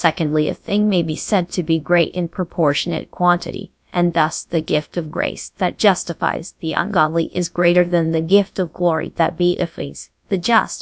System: TTS, GradTTS